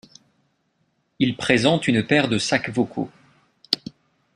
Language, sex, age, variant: French, male, 30-39, Français de métropole